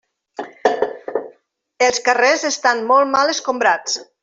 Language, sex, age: Catalan, female, 50-59